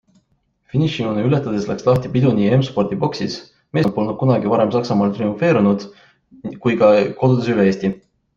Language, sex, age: Estonian, male, 19-29